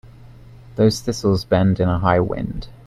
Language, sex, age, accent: English, male, 19-29, England English